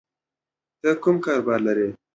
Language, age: Pashto, under 19